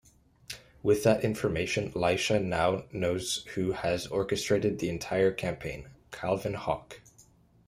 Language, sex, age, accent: English, male, 19-29, Canadian English